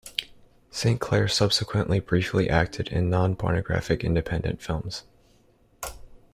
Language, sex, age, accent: English, male, 19-29, United States English